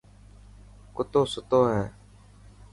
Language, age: Dhatki, 30-39